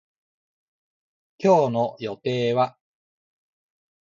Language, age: Japanese, 50-59